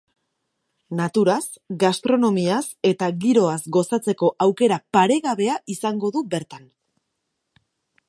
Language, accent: Basque, Erdialdekoa edo Nafarra (Gipuzkoa, Nafarroa)